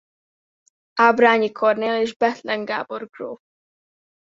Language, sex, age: Hungarian, female, under 19